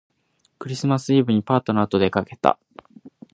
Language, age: Japanese, 19-29